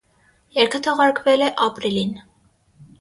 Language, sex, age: Armenian, female, under 19